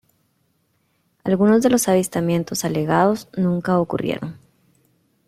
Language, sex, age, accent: Spanish, female, 30-39, América central